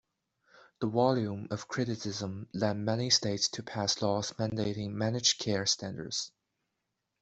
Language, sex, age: English, male, 19-29